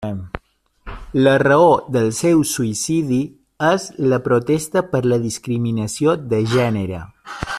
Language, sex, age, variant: Catalan, male, 40-49, Balear